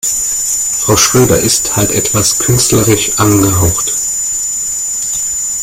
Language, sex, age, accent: German, male, 40-49, Deutschland Deutsch